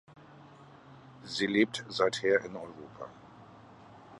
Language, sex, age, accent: German, male, 50-59, Deutschland Deutsch